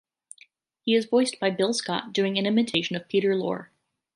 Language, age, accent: English, 30-39, United States English